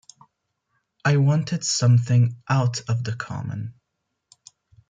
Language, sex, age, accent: English, male, 19-29, United States English